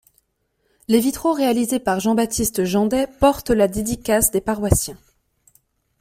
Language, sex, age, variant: French, female, 19-29, Français de métropole